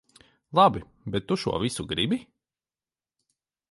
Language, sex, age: Latvian, male, 30-39